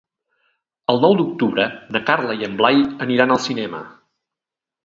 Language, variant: Catalan, Central